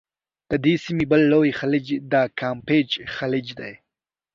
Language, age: Pashto, under 19